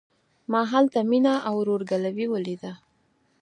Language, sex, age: Pashto, female, 30-39